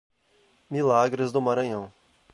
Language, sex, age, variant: Portuguese, male, 19-29, Portuguese (Brasil)